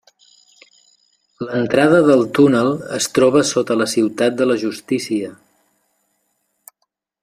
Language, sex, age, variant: Catalan, male, 50-59, Central